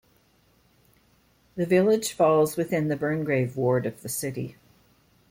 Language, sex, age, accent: English, female, 60-69, Canadian English